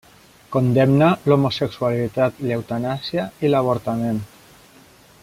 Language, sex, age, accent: Catalan, male, 30-39, valencià